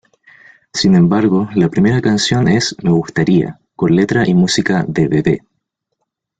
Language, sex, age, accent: Spanish, male, 19-29, Chileno: Chile, Cuyo